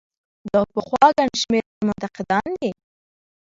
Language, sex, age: Pashto, female, under 19